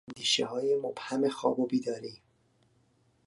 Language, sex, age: Persian, male, 40-49